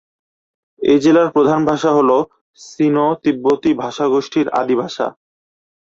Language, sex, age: Bengali, male, 19-29